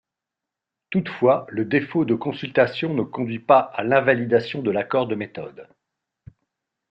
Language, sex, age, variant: French, male, 40-49, Français de métropole